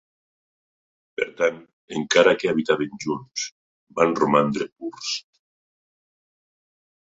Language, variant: Catalan, Nord-Occidental